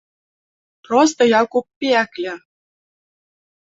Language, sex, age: Belarusian, female, 30-39